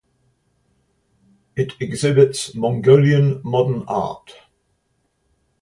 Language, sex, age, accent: English, male, 60-69, England English